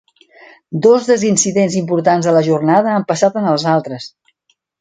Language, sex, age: Catalan, female, 60-69